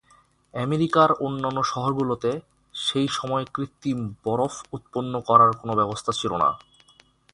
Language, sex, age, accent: Bengali, male, 19-29, Bengali